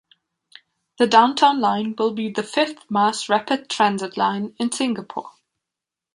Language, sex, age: English, female, 19-29